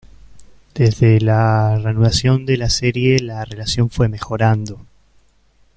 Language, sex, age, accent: Spanish, male, 19-29, Rioplatense: Argentina, Uruguay, este de Bolivia, Paraguay